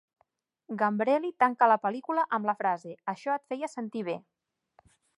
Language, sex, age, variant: Catalan, female, 30-39, Central